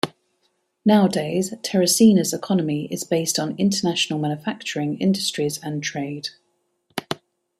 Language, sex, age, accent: English, female, 40-49, England English